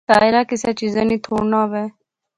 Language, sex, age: Pahari-Potwari, female, 19-29